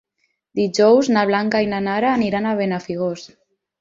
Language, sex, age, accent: Catalan, female, 19-29, valencià